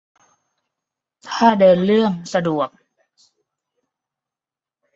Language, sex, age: Thai, male, 30-39